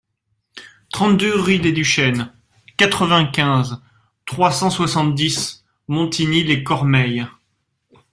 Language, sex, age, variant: French, male, 30-39, Français de métropole